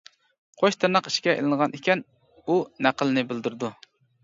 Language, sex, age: Uyghur, female, 40-49